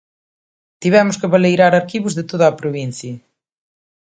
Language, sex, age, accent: Galician, female, 30-39, Atlántico (seseo e gheada)